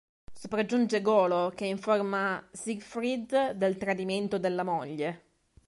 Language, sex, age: Italian, female, 30-39